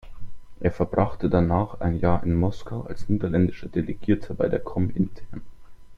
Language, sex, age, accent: German, male, under 19, Deutschland Deutsch